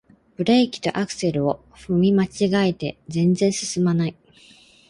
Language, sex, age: Japanese, female, 30-39